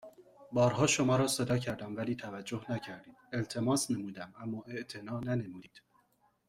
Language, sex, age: Persian, male, 19-29